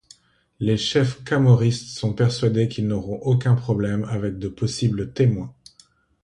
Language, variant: French, Français d'Europe